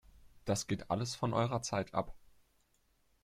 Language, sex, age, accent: German, male, 19-29, Deutschland Deutsch